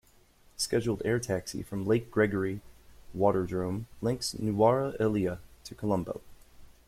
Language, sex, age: English, male, 30-39